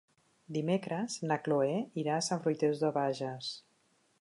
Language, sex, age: Catalan, female, 40-49